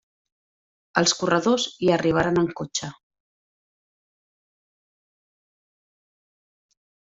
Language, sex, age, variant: Catalan, female, 30-39, Central